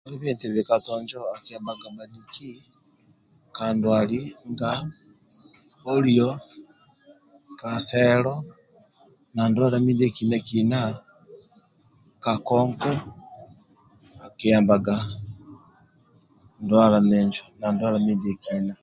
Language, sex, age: Amba (Uganda), male, 50-59